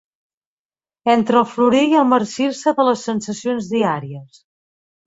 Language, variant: Catalan, Central